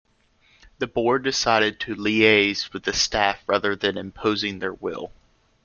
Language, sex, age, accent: English, male, 19-29, United States English